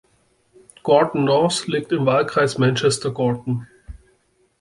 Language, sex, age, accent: German, male, 30-39, Deutschland Deutsch